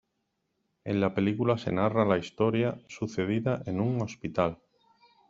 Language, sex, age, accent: Spanish, male, 40-49, España: Sur peninsular (Andalucia, Extremadura, Murcia)